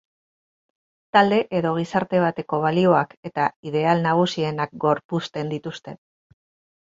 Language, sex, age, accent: Basque, female, 50-59, Mendebalekoa (Araba, Bizkaia, Gipuzkoako mendebaleko herri batzuk)